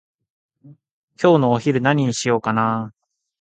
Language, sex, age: Japanese, male, 19-29